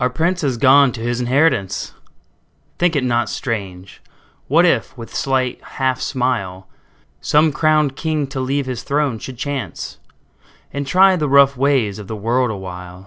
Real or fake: real